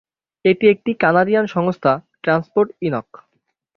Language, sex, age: Bengali, male, 19-29